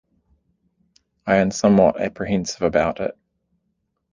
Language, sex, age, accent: English, male, 30-39, New Zealand English